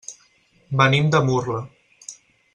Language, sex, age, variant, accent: Catalan, male, 19-29, Central, central; Barceloní